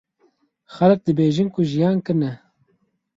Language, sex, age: Kurdish, male, 30-39